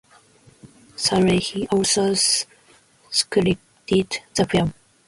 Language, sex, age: English, female, 19-29